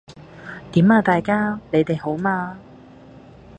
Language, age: Cantonese, 19-29